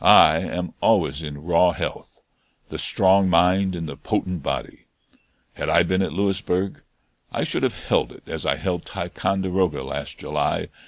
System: none